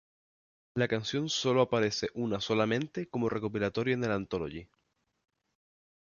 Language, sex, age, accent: Spanish, male, 19-29, España: Islas Canarias